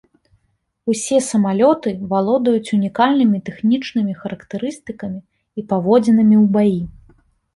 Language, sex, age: Belarusian, female, 30-39